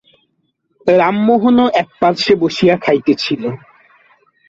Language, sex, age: Bengali, male, 19-29